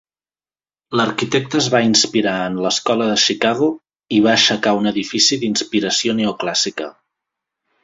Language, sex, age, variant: Catalan, male, 30-39, Central